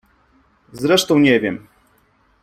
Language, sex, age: Polish, male, 30-39